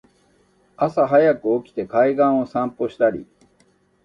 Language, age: Japanese, 60-69